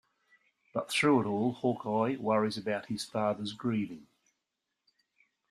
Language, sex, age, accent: English, male, 50-59, Australian English